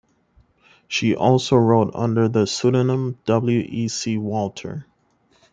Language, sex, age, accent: English, male, 19-29, United States English